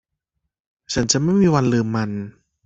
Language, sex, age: Thai, male, 30-39